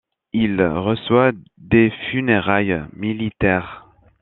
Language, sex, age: French, male, 30-39